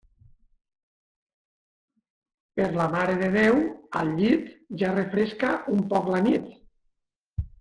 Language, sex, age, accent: Catalan, male, 50-59, valencià